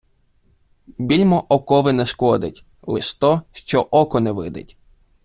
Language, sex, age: Ukrainian, male, under 19